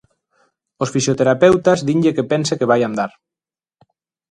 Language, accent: Galician, Normativo (estándar)